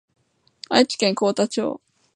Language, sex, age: Japanese, female, 19-29